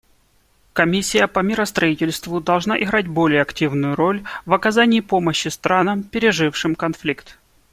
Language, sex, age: Russian, male, 19-29